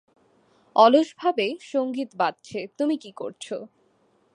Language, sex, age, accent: Bengali, female, 19-29, প্রমিত